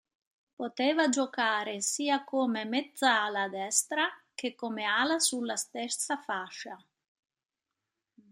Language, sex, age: Italian, female, 40-49